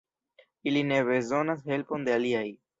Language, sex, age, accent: Esperanto, male, 19-29, Internacia